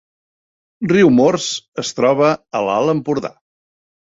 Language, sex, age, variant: Catalan, male, 60-69, Central